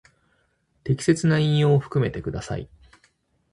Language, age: Japanese, 40-49